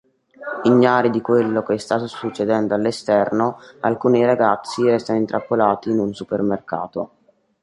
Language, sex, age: Italian, female, under 19